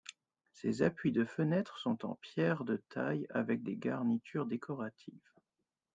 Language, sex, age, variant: French, male, 30-39, Français de métropole